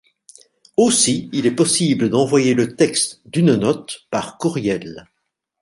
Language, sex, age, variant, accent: French, male, 60-69, Français d'Europe, Français de Belgique